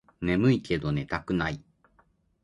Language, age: Japanese, 40-49